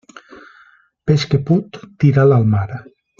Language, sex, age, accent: Catalan, male, 40-49, valencià